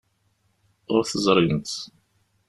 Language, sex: Kabyle, male